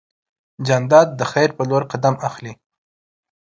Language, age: Pashto, 19-29